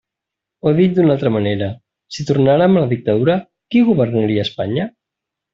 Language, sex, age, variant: Catalan, male, 30-39, Central